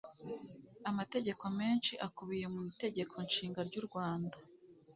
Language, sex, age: Kinyarwanda, female, 19-29